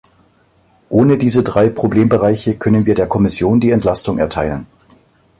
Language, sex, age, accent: German, male, 40-49, Deutschland Deutsch